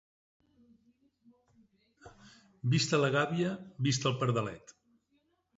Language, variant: Catalan, Nord-Occidental